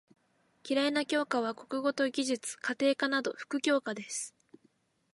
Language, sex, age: Japanese, female, 19-29